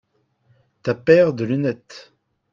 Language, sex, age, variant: French, male, 30-39, Français de métropole